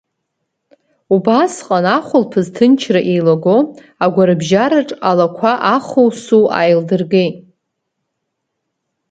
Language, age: Abkhazian, 30-39